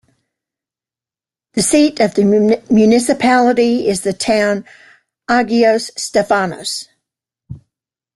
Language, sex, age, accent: English, female, 60-69, United States English